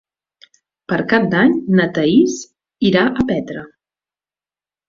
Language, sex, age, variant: Catalan, female, 50-59, Central